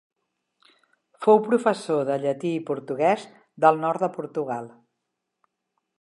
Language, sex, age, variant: Catalan, female, 50-59, Central